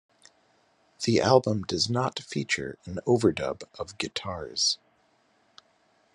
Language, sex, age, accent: English, male, 40-49, United States English